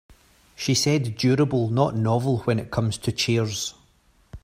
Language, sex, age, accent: English, male, 30-39, Scottish English